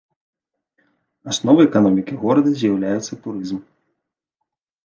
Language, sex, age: Belarusian, male, 30-39